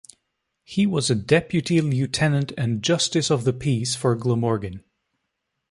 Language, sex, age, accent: English, male, 19-29, United States English